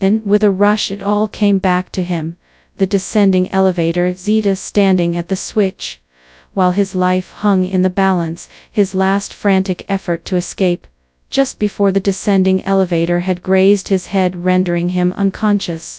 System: TTS, FastPitch